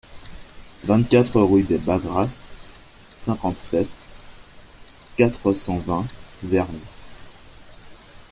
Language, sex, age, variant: French, male, under 19, Français des départements et régions d'outre-mer